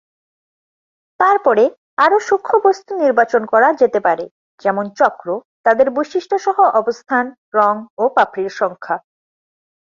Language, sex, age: Bengali, female, 19-29